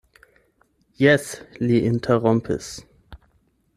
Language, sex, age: Esperanto, male, 19-29